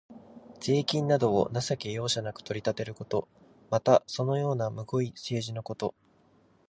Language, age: Japanese, 19-29